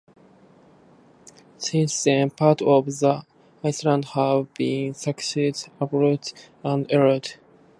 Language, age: English, under 19